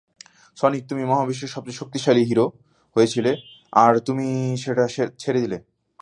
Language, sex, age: Bengali, male, 19-29